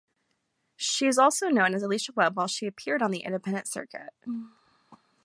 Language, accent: English, United States English